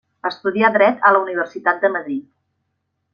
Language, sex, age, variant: Catalan, female, 40-49, Central